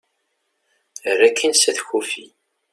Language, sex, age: Kabyle, male, 30-39